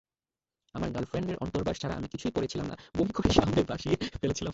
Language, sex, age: Bengali, male, 19-29